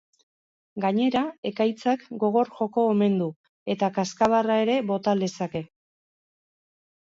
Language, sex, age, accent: Basque, female, 50-59, Mendebalekoa (Araba, Bizkaia, Gipuzkoako mendebaleko herri batzuk)